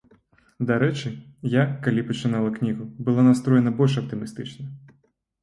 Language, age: Belarusian, 19-29